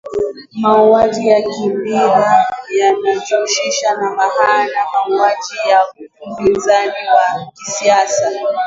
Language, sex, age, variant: Swahili, female, 19-29, Kiswahili cha Bara ya Kenya